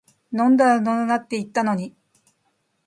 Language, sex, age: Japanese, female, 50-59